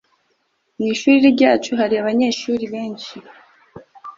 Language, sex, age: Kinyarwanda, female, 30-39